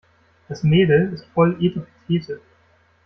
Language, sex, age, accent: German, male, 19-29, Deutschland Deutsch